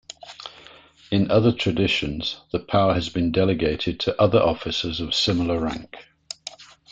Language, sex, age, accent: English, male, 60-69, England English